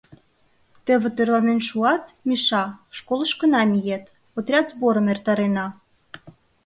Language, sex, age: Mari, female, 19-29